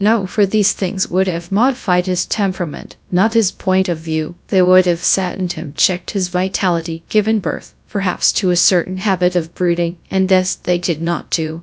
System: TTS, GradTTS